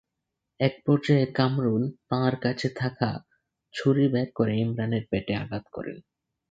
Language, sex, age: Bengali, male, 19-29